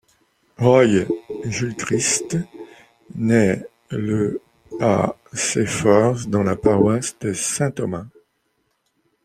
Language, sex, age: French, male, 50-59